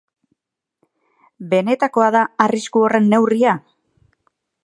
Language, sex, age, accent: Basque, female, 30-39, Erdialdekoa edo Nafarra (Gipuzkoa, Nafarroa)